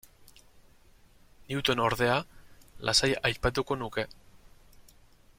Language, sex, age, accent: Basque, male, 30-39, Mendebalekoa (Araba, Bizkaia, Gipuzkoako mendebaleko herri batzuk)